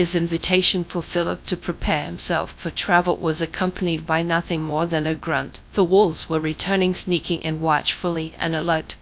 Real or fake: fake